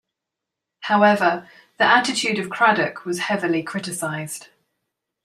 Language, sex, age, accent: English, female, 40-49, England English